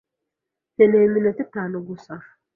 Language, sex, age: Kinyarwanda, female, 19-29